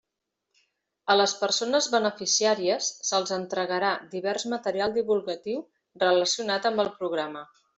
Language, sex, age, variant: Catalan, female, 50-59, Central